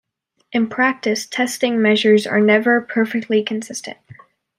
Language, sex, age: English, female, under 19